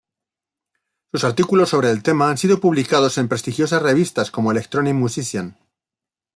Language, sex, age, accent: Spanish, male, 40-49, España: Centro-Sur peninsular (Madrid, Toledo, Castilla-La Mancha)